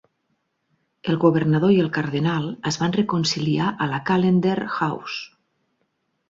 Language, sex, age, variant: Catalan, female, 50-59, Nord-Occidental